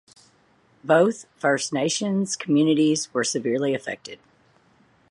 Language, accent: English, United States English